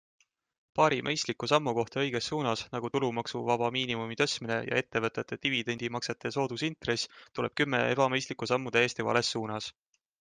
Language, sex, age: Estonian, male, 19-29